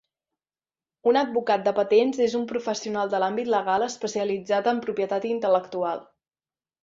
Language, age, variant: Catalan, 19-29, Central